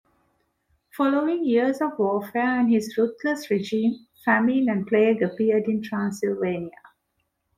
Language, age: English, 50-59